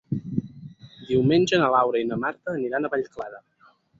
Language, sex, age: Catalan, male, 19-29